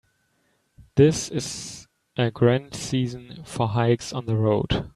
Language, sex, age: English, male, 19-29